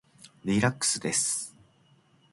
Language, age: Japanese, 19-29